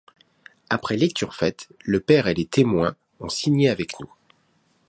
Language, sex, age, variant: French, male, 40-49, Français de métropole